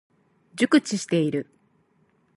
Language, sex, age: Japanese, female, 40-49